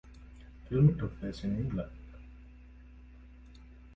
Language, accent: English, India and South Asia (India, Pakistan, Sri Lanka)